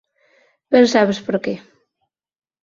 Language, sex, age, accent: Galician, female, 30-39, Normativo (estándar)